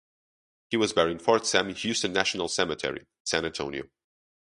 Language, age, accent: English, 19-29, United States English